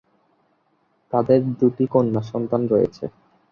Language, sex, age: Bengali, male, under 19